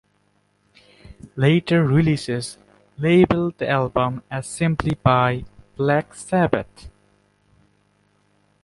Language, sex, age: English, male, 19-29